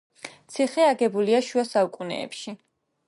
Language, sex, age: Georgian, female, 19-29